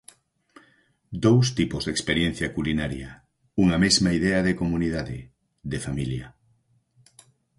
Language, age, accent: Galician, 50-59, Oriental (común en zona oriental)